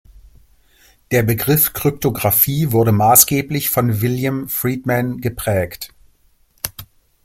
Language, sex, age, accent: German, male, 40-49, Deutschland Deutsch